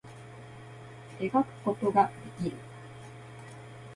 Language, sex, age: Japanese, female, 19-29